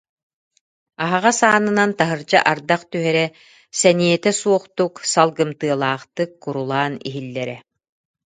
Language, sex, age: Yakut, female, 50-59